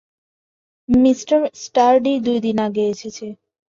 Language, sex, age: Bengali, female, 19-29